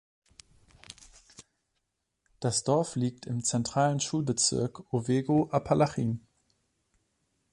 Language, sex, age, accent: German, male, 30-39, Deutschland Deutsch